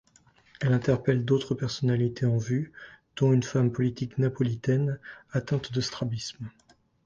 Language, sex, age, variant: French, male, 30-39, Français de métropole